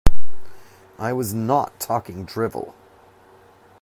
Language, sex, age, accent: English, male, 40-49, United States English